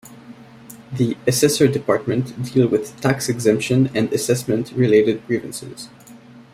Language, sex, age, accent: English, male, 19-29, Canadian English